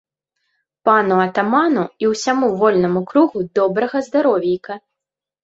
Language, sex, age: Belarusian, female, 19-29